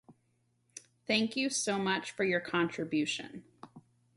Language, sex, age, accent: English, female, 30-39, United States English